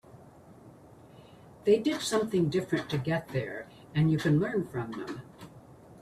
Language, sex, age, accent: English, female, 70-79, United States English